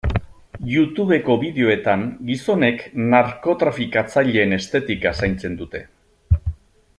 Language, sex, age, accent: Basque, male, 50-59, Mendebalekoa (Araba, Bizkaia, Gipuzkoako mendebaleko herri batzuk)